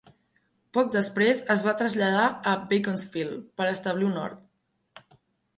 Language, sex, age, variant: Catalan, female, 19-29, Central